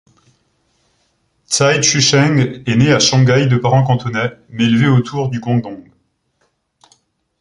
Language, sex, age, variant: French, male, 19-29, Français de métropole